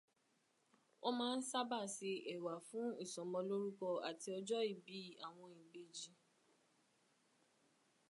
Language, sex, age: Yoruba, female, 19-29